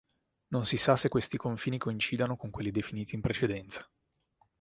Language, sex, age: Italian, male, 19-29